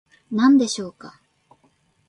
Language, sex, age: Japanese, female, 19-29